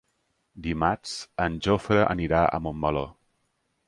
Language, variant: Catalan, Central